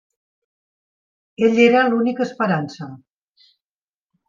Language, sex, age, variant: Catalan, female, 50-59, Central